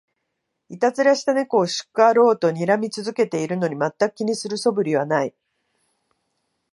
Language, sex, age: Japanese, female, 50-59